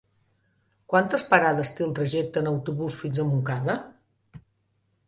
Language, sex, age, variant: Catalan, female, 50-59, Central